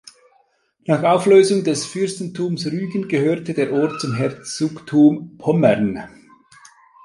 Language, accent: German, Schweizerdeutsch